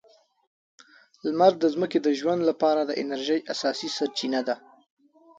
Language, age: Pashto, 19-29